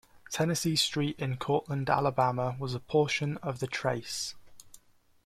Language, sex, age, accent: English, male, under 19, England English